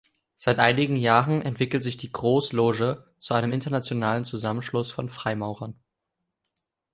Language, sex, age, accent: German, male, under 19, Deutschland Deutsch